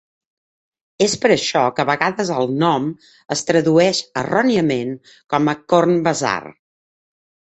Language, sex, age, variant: Catalan, female, 50-59, Central